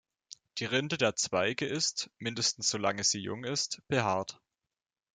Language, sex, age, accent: German, male, under 19, Deutschland Deutsch